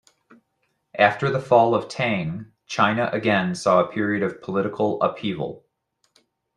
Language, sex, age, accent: English, male, 30-39, United States English